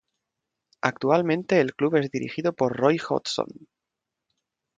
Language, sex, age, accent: Spanish, male, 19-29, España: Centro-Sur peninsular (Madrid, Toledo, Castilla-La Mancha)